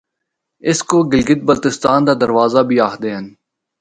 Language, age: Northern Hindko, 19-29